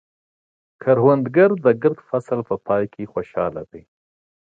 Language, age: Pashto, 30-39